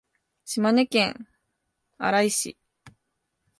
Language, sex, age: Japanese, female, under 19